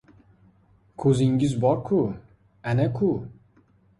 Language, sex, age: Uzbek, male, 19-29